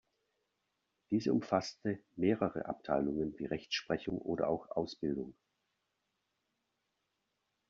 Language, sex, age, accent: German, male, 50-59, Deutschland Deutsch